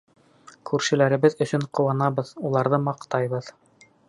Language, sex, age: Bashkir, male, 30-39